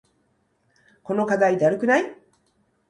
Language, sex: Japanese, female